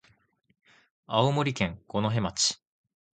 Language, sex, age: Japanese, male, 19-29